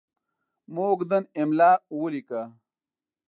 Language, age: Pashto, 30-39